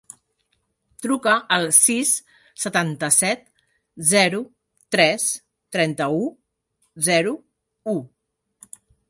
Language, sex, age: Catalan, female, 40-49